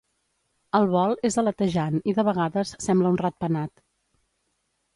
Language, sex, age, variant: Catalan, female, 50-59, Central